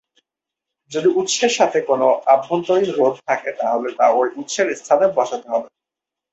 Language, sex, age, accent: Bengali, male, 19-29, Bangladeshi